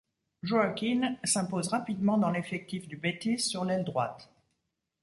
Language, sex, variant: French, female, Français de métropole